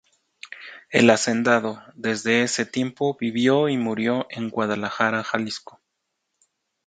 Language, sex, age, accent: Spanish, male, 40-49, México